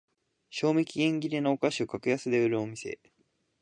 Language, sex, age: Japanese, male, 19-29